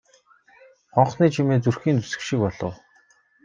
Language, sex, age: Mongolian, male, 19-29